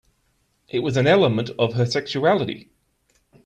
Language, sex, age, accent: English, male, 30-39, Australian English